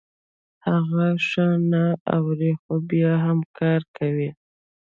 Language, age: Pashto, 19-29